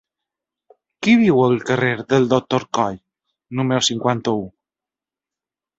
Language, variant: Catalan, Balear